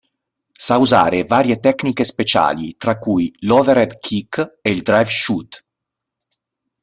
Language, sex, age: Italian, male, 30-39